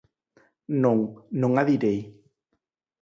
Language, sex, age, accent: Galician, male, 40-49, Normativo (estándar)